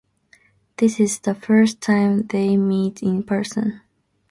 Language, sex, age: English, female, under 19